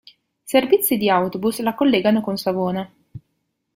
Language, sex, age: Italian, female, 19-29